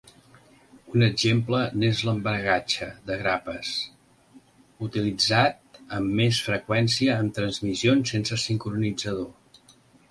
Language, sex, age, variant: Catalan, male, 60-69, Central